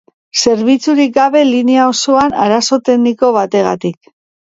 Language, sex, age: Basque, female, 50-59